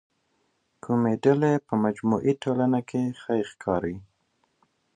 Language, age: Pashto, 19-29